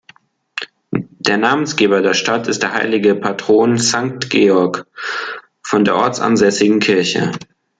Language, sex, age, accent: German, male, under 19, Deutschland Deutsch